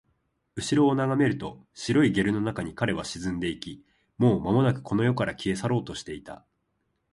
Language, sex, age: Japanese, male, 19-29